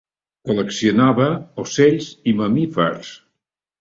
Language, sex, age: Catalan, male, 70-79